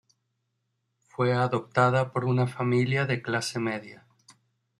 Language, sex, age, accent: Spanish, male, 30-39, México